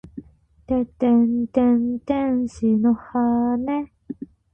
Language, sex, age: Japanese, female, 19-29